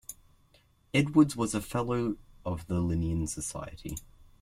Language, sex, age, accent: English, male, under 19, Australian English